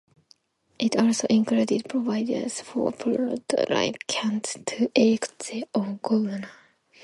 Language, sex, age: English, female, 19-29